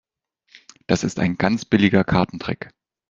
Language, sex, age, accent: German, male, 19-29, Deutschland Deutsch